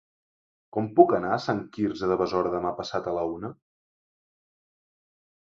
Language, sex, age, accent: Catalan, male, 19-29, Empordanès